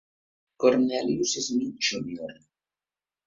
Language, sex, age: Spanish, female, 50-59